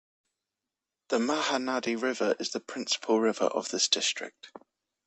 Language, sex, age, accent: English, male, under 19, England English